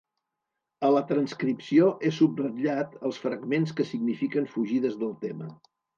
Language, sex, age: Catalan, male, 80-89